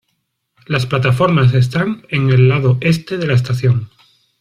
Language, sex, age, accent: Spanish, male, 40-49, España: Sur peninsular (Andalucia, Extremadura, Murcia)